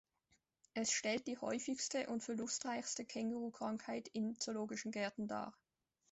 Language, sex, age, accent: German, female, 19-29, Schweizerdeutsch